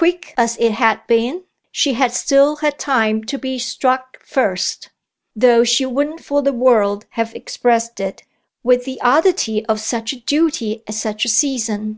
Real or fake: real